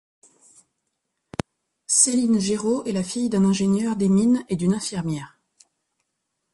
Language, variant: French, Français de métropole